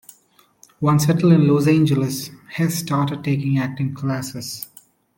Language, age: English, 30-39